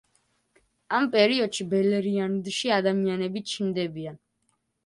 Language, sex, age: Georgian, male, under 19